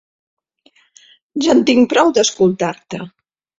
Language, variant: Catalan, Central